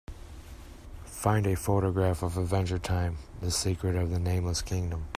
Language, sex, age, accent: English, male, 30-39, United States English